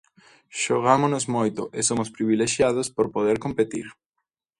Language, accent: Galician, Normativo (estándar)